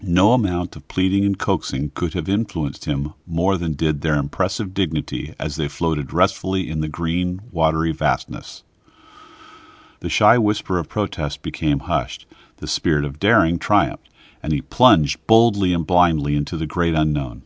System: none